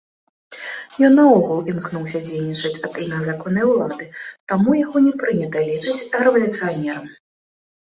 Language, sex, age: Belarusian, female, 19-29